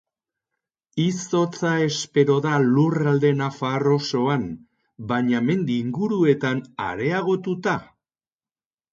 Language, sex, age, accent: Basque, male, 60-69, Erdialdekoa edo Nafarra (Gipuzkoa, Nafarroa)